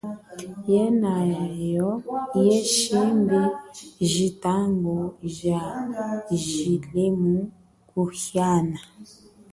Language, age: Chokwe, 40-49